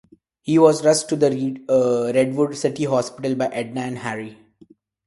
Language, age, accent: English, 19-29, India and South Asia (India, Pakistan, Sri Lanka)